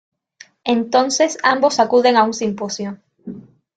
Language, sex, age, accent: Spanish, female, 19-29, España: Norte peninsular (Asturias, Castilla y León, Cantabria, País Vasco, Navarra, Aragón, La Rioja, Guadalajara, Cuenca)